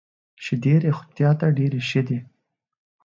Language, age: Pashto, 19-29